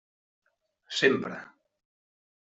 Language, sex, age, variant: Catalan, male, 50-59, Nord-Occidental